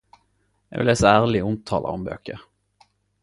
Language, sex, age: Norwegian Nynorsk, male, 19-29